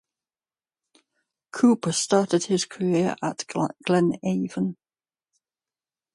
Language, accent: English, England English